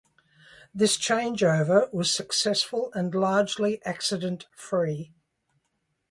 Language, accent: English, Australian English